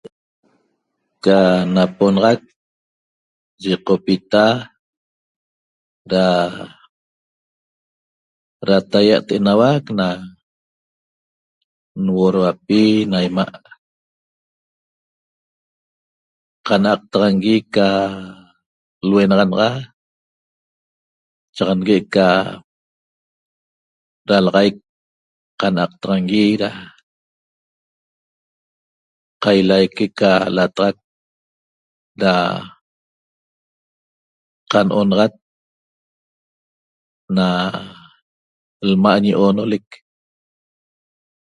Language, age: Toba, 60-69